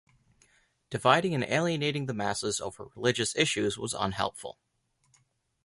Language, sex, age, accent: English, male, 19-29, United States English